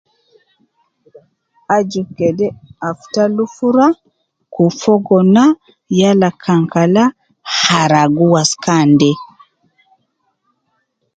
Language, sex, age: Nubi, female, 30-39